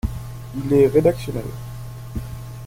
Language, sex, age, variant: French, male, 19-29, Français de métropole